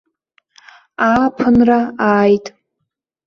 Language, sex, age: Abkhazian, female, 19-29